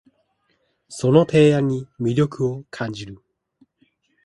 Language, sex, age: Japanese, male, 19-29